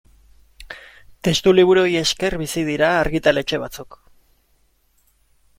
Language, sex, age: Basque, male, 40-49